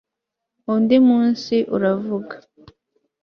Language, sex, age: Kinyarwanda, female, 19-29